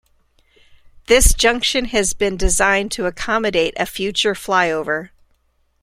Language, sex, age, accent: English, female, 50-59, United States English